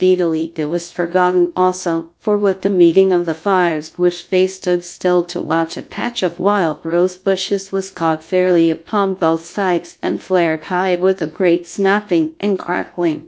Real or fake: fake